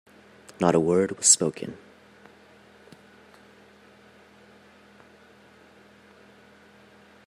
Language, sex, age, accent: English, male, 19-29, United States English